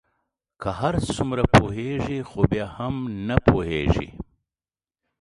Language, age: Pashto, 40-49